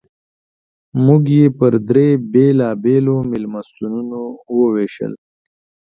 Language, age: Pashto, 19-29